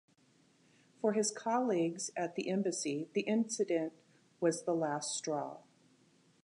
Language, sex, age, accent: English, female, 60-69, United States English